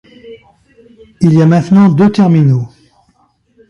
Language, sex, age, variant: French, male, 70-79, Français de métropole